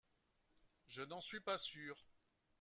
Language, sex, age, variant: French, male, 50-59, Français de métropole